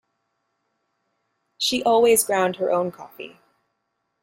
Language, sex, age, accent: English, female, 30-39, United States English